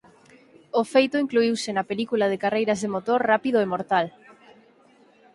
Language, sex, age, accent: Galician, female, 19-29, Atlántico (seseo e gheada)